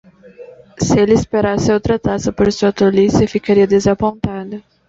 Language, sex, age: Portuguese, female, 19-29